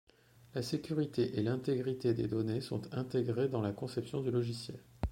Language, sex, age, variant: French, male, under 19, Français de métropole